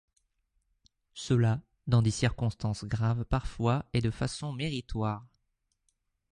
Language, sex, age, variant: French, male, 30-39, Français de métropole